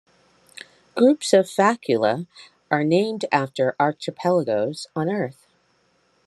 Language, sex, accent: English, female, United States English